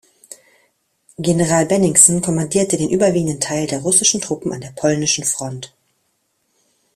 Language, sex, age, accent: German, female, 30-39, Deutschland Deutsch